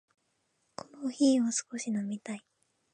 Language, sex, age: Japanese, female, under 19